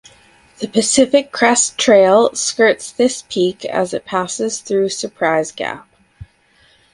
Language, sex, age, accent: English, female, 30-39, Canadian English